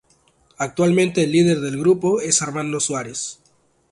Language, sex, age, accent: Spanish, male, 19-29, Andino-Pacífico: Colombia, Perú, Ecuador, oeste de Bolivia y Venezuela andina